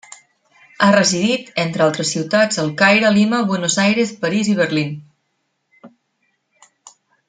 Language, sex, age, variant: Catalan, female, 30-39, Central